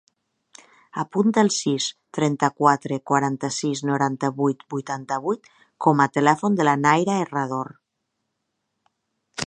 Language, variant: Catalan, Nord-Occidental